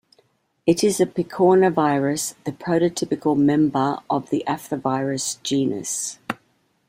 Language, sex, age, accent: English, female, 60-69, United States English